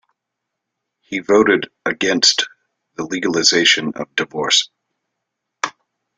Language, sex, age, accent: English, male, 40-49, United States English